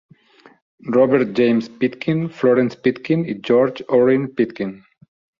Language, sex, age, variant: Catalan, male, 40-49, Central